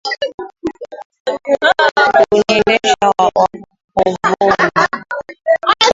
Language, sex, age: Swahili, female, 19-29